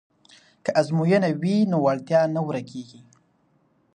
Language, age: Pashto, 19-29